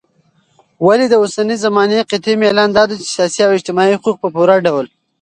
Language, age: Pashto, 19-29